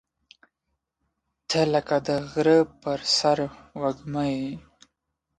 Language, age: Pashto, 19-29